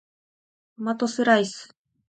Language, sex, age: Japanese, female, under 19